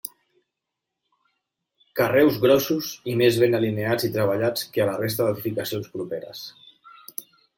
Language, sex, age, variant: Catalan, male, 30-39, Septentrional